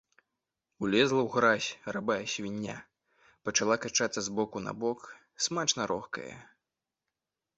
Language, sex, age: Belarusian, male, 19-29